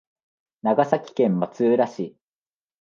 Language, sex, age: Japanese, male, 19-29